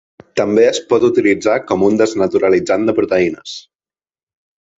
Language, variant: Catalan, Central